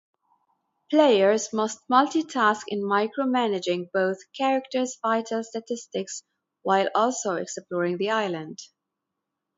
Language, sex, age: English, female, 30-39